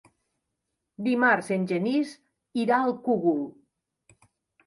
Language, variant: Catalan, Central